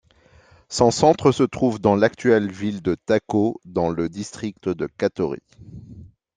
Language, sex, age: French, male, 30-39